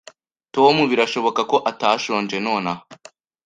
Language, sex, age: Kinyarwanda, male, under 19